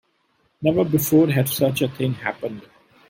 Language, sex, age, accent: English, male, 30-39, India and South Asia (India, Pakistan, Sri Lanka)